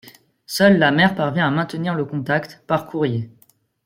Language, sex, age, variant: French, female, 30-39, Français de métropole